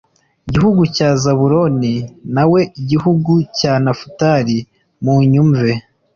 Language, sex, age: Kinyarwanda, male, 19-29